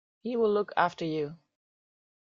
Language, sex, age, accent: English, female, 40-49, United States English